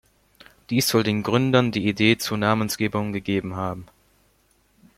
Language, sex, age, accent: German, male, under 19, Deutschland Deutsch